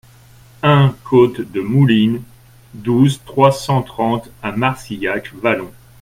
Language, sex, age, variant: French, male, 40-49, Français de métropole